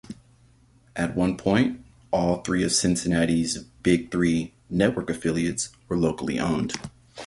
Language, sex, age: English, male, 30-39